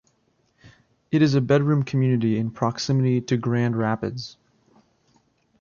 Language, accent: English, United States English